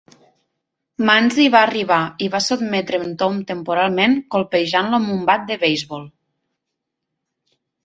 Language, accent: Catalan, Ebrenc